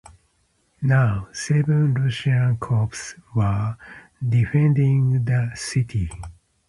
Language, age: English, 50-59